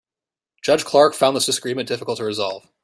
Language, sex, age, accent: English, male, 19-29, United States English